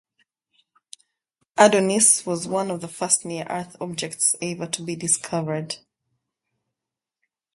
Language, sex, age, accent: English, female, 30-39, England English